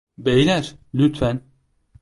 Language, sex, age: Turkish, male, 19-29